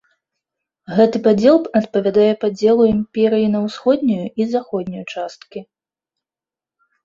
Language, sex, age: Belarusian, female, 30-39